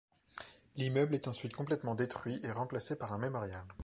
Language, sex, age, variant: French, male, 19-29, Français de métropole